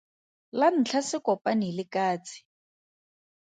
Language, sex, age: Tswana, female, 30-39